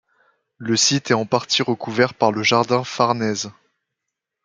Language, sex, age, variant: French, male, 19-29, Français de métropole